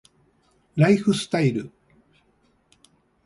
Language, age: Japanese, 50-59